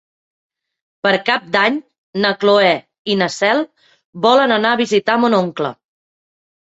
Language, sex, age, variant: Catalan, female, 40-49, Central